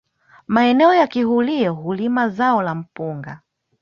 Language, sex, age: Swahili, female, 19-29